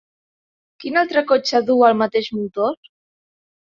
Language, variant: Catalan, Central